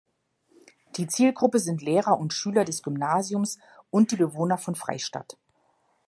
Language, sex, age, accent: German, female, 40-49, Deutschland Deutsch